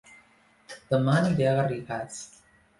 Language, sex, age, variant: Catalan, male, 30-39, Central